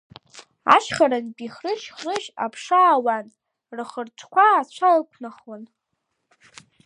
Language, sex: Abkhazian, female